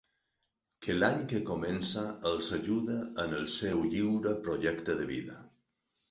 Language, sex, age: Catalan, male, 50-59